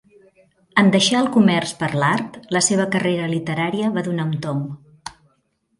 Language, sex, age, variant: Catalan, male, 60-69, Central